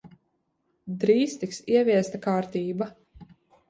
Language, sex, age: Latvian, female, 19-29